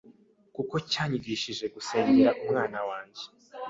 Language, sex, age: Kinyarwanda, male, 19-29